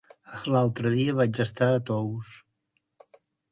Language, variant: Catalan, Central